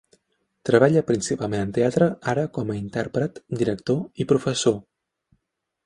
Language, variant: Catalan, Central